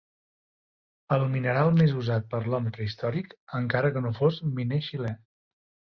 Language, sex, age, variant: Catalan, male, 30-39, Central